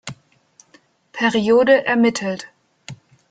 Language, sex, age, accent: German, female, 19-29, Deutschland Deutsch